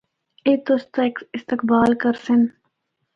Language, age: Northern Hindko, 19-29